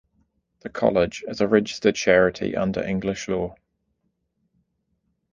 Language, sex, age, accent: English, male, 30-39, New Zealand English